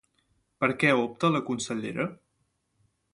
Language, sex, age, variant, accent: Catalan, male, 19-29, Central, central; Barceloní